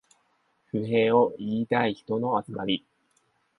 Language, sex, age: Japanese, male, 19-29